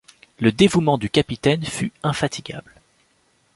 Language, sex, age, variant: French, male, 19-29, Français de métropole